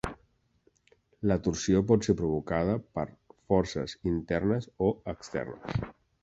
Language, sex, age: Catalan, male, 50-59